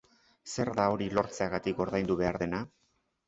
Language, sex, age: Basque, male, 50-59